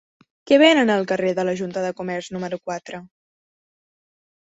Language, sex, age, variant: Catalan, female, under 19, Central